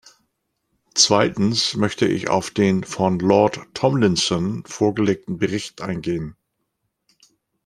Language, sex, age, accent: German, male, 60-69, Deutschland Deutsch